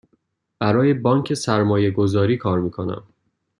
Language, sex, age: Persian, male, 19-29